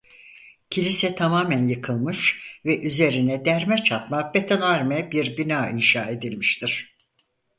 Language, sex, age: Turkish, female, 80-89